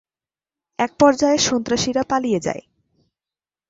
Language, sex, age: Bengali, female, 19-29